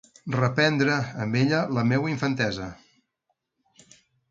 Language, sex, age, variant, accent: Catalan, male, 50-59, Central, central